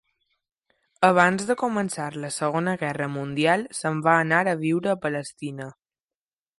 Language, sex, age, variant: Catalan, male, under 19, Balear